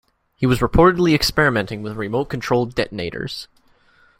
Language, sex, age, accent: English, male, under 19, Canadian English